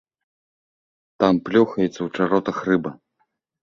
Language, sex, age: Belarusian, male, 30-39